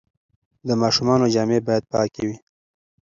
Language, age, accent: Pashto, 30-39, پکتیا ولایت، احمدزی